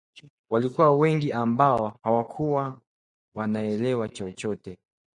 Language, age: Swahili, 19-29